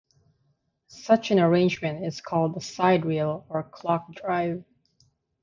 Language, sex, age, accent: English, female, 30-39, Canadian English; Filipino